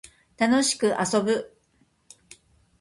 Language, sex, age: Japanese, female, 50-59